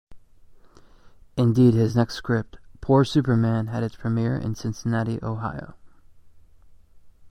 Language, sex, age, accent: English, male, 19-29, United States English